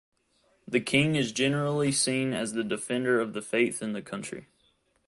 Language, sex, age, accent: English, male, 19-29, United States English